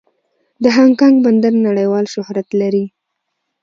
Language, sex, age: Pashto, female, 19-29